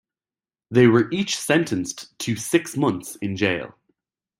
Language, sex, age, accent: English, male, 19-29, Irish English